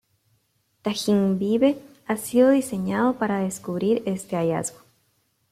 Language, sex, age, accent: Spanish, female, 30-39, América central